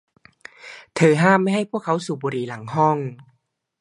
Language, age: Thai, 30-39